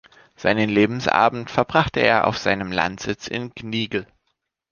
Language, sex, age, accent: German, male, 30-39, Deutschland Deutsch